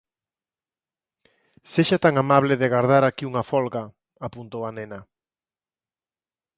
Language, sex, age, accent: Galician, male, 40-49, Normativo (estándar)